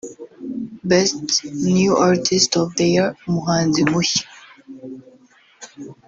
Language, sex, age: Kinyarwanda, female, under 19